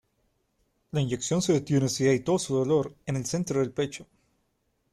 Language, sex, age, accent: Spanish, male, 19-29, México